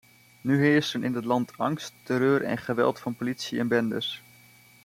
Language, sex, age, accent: Dutch, male, 19-29, Nederlands Nederlands